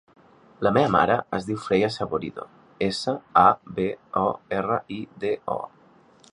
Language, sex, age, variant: Catalan, male, 19-29, Central